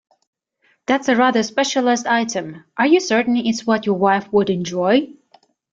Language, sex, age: English, female, 30-39